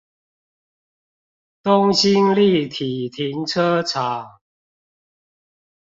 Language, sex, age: Chinese, male, 50-59